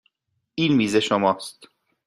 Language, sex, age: Persian, male, 30-39